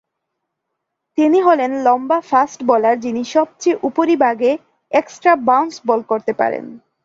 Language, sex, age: Bengali, female, 19-29